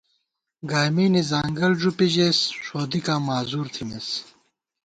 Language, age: Gawar-Bati, 30-39